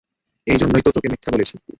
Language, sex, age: Bengali, male, 19-29